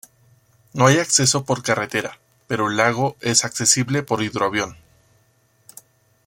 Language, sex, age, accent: Spanish, male, 19-29, Andino-Pacífico: Colombia, Perú, Ecuador, oeste de Bolivia y Venezuela andina